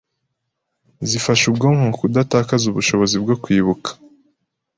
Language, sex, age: Kinyarwanda, male, 40-49